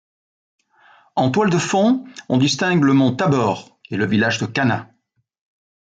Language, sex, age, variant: French, male, 50-59, Français de métropole